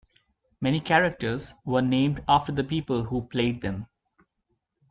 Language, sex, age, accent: English, male, 19-29, India and South Asia (India, Pakistan, Sri Lanka)